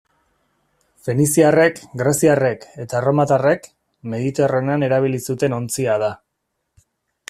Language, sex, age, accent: Basque, male, 40-49, Erdialdekoa edo Nafarra (Gipuzkoa, Nafarroa)